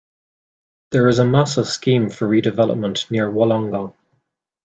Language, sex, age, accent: English, male, 30-39, Irish English